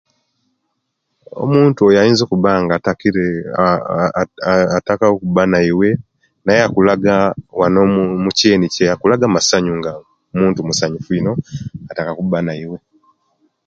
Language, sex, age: Kenyi, male, 50-59